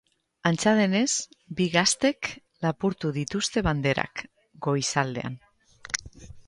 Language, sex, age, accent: Basque, male, 30-39, Mendebalekoa (Araba, Bizkaia, Gipuzkoako mendebaleko herri batzuk)